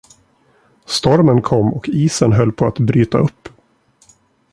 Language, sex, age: Swedish, male, 40-49